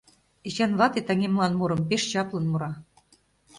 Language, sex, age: Mari, female, 50-59